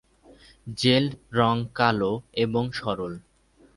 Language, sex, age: Bengali, male, 19-29